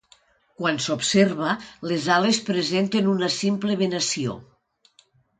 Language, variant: Catalan, Nord-Occidental